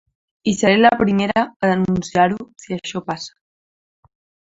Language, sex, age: Catalan, female, under 19